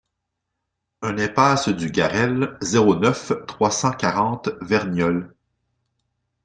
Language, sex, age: French, male, 40-49